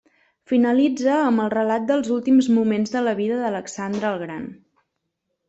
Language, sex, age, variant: Catalan, female, 19-29, Central